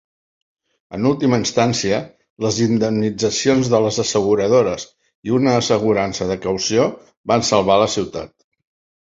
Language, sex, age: Catalan, male, 60-69